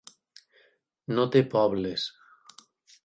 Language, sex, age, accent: Catalan, male, 30-39, valencià; valencià meridional